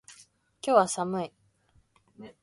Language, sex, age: Japanese, male, 19-29